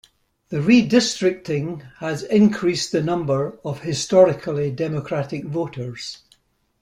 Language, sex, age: English, male, 70-79